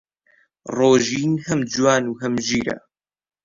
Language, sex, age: Central Kurdish, male, 19-29